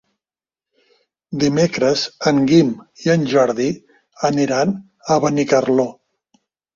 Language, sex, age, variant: Catalan, male, 40-49, Nord-Occidental